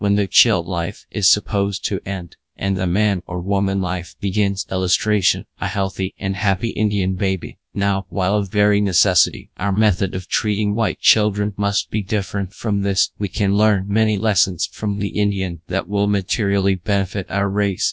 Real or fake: fake